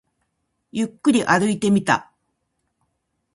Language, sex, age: Japanese, female, 50-59